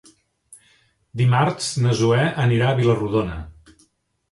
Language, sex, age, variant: Catalan, male, 40-49, Central